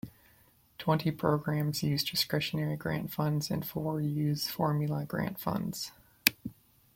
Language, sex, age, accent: English, male, 30-39, United States English